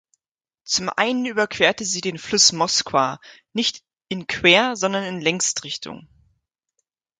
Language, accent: German, Deutschland Deutsch